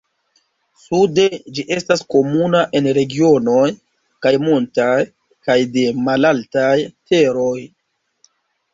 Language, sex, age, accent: Esperanto, male, 19-29, Internacia